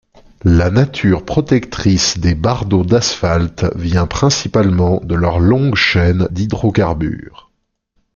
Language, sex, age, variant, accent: French, male, 30-39, Français d'Europe, Français de Suisse